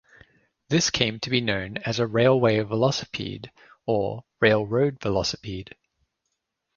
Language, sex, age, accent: English, male, 30-39, Australian English